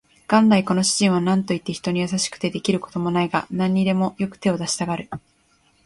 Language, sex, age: Japanese, female, 19-29